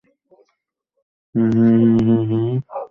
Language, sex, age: Bengali, male, under 19